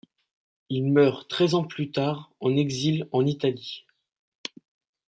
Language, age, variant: French, 19-29, Français de métropole